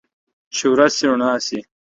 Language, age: Pashto, 19-29